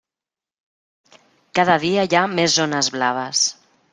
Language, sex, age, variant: Catalan, female, 40-49, Central